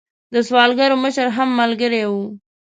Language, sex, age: Pashto, female, 19-29